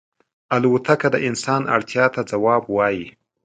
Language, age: Pashto, 19-29